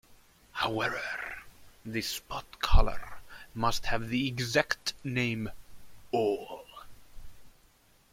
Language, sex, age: English, male, 19-29